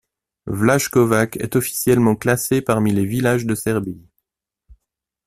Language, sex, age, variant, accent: French, male, 40-49, Français d'Europe, Français de Suisse